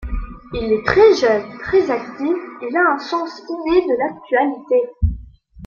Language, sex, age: French, female, 19-29